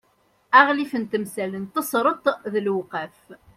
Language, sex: Kabyle, female